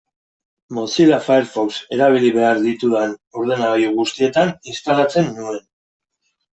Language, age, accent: Basque, 30-39, Mendebalekoa (Araba, Bizkaia, Gipuzkoako mendebaleko herri batzuk)